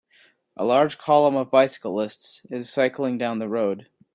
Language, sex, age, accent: English, male, 19-29, United States English